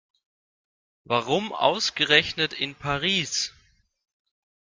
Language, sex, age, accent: German, male, 19-29, Österreichisches Deutsch